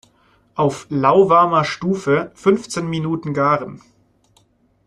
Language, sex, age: German, male, 19-29